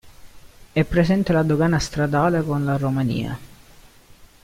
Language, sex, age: Italian, male, 19-29